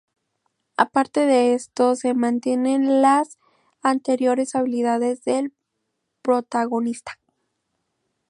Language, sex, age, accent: Spanish, female, under 19, México